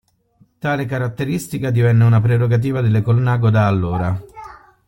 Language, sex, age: Italian, male, 40-49